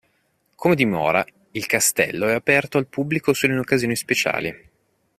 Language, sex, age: Italian, male, 30-39